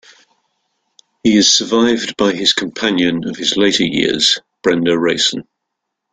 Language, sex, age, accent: English, male, 50-59, England English